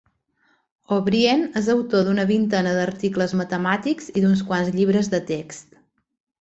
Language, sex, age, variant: Catalan, female, 40-49, Balear